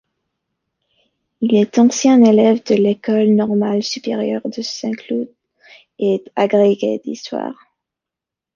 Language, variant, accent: French, Français d'Amérique du Nord, Français des États-Unis